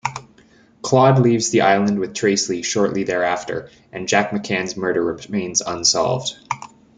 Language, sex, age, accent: English, male, 19-29, Canadian English